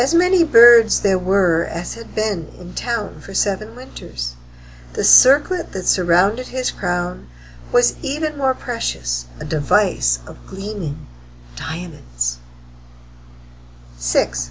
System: none